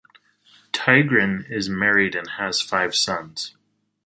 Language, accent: English, United States English